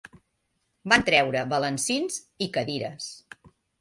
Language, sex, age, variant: Catalan, female, 50-59, Central